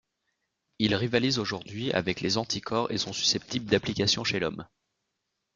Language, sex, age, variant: French, male, under 19, Français de métropole